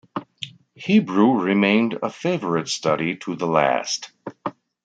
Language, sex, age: English, male, 60-69